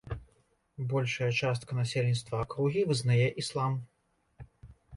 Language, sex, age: Belarusian, male, 30-39